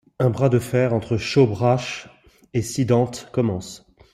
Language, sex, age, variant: French, male, 50-59, Français de métropole